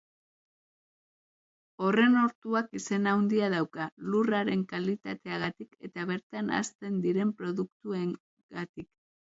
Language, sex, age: Basque, female, 30-39